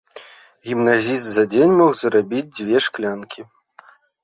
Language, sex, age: Belarusian, male, 30-39